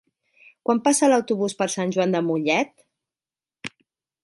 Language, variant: Catalan, Central